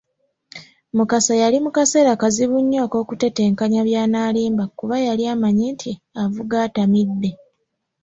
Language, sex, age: Ganda, female, 19-29